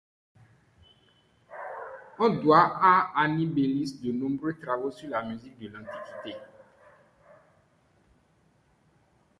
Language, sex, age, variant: French, male, 30-39, Français d'Afrique subsaharienne et des îles africaines